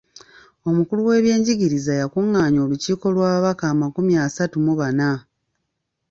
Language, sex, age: Ganda, female, 50-59